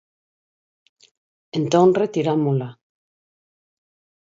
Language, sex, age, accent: Galician, female, 50-59, Normativo (estándar)